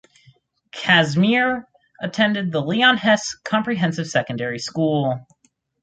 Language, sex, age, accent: English, male, under 19, United States English